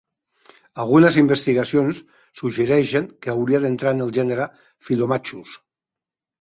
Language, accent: Catalan, Empordanès